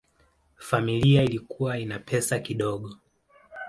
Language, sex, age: Swahili, male, 19-29